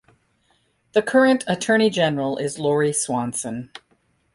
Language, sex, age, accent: English, female, 60-69, United States English